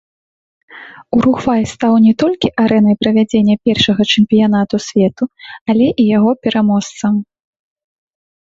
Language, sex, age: Belarusian, female, 19-29